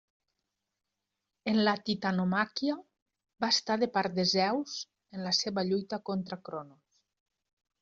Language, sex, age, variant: Catalan, female, 50-59, Nord-Occidental